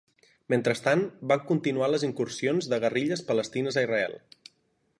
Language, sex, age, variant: Catalan, male, 19-29, Central